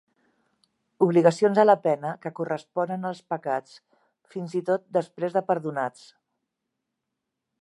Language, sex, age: Catalan, female, 60-69